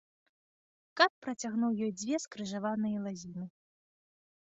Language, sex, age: Belarusian, female, under 19